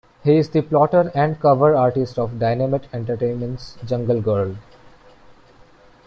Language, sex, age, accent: English, male, 19-29, India and South Asia (India, Pakistan, Sri Lanka)